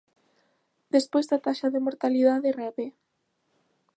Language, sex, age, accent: Galician, female, 19-29, Atlántico (seseo e gheada)